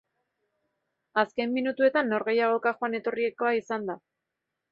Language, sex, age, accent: Basque, female, 30-39, Mendebalekoa (Araba, Bizkaia, Gipuzkoako mendebaleko herri batzuk)